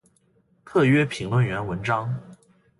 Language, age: Chinese, 19-29